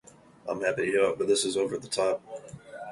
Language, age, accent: English, 19-29, United States English